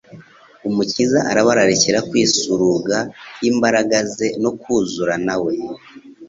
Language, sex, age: Kinyarwanda, male, 30-39